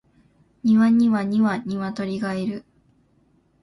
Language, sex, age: Japanese, female, 19-29